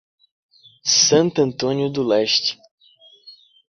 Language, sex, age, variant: Portuguese, male, under 19, Portuguese (Brasil)